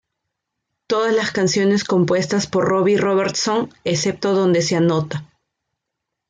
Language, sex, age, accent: Spanish, female, 19-29, Andino-Pacífico: Colombia, Perú, Ecuador, oeste de Bolivia y Venezuela andina